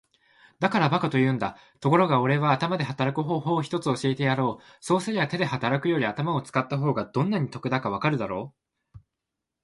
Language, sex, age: Japanese, male, 19-29